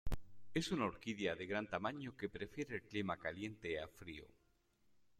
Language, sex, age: Spanish, male, 40-49